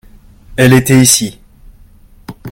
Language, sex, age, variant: French, male, 30-39, Français de métropole